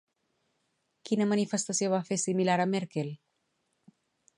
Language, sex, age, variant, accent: Catalan, female, 40-49, Central, central